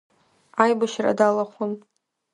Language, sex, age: Abkhazian, female, under 19